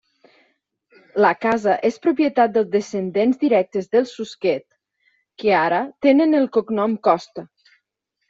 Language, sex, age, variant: Catalan, female, 40-49, Septentrional